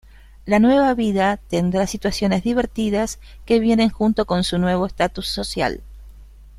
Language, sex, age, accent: Spanish, female, 60-69, Rioplatense: Argentina, Uruguay, este de Bolivia, Paraguay